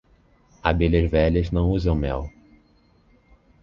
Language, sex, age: Portuguese, male, 19-29